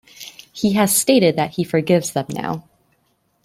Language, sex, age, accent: English, male, 19-29, United States English